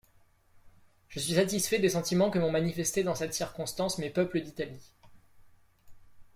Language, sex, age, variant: French, male, 19-29, Français de métropole